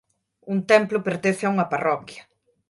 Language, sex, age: Galician, female, 50-59